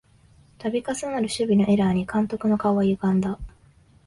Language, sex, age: Japanese, female, 19-29